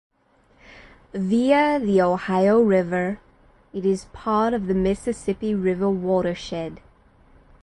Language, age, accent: English, 30-39, United States English; England English